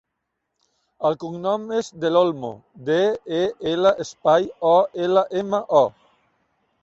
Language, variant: Catalan, Central